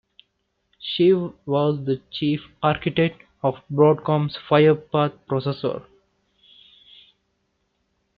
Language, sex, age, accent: English, male, 19-29, India and South Asia (India, Pakistan, Sri Lanka)